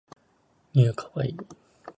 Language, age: Japanese, 19-29